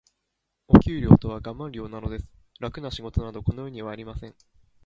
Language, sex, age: Japanese, male, 30-39